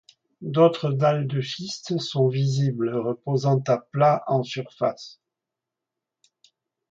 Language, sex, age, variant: French, male, 60-69, Français de métropole